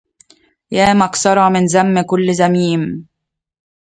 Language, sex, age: Arabic, female, 30-39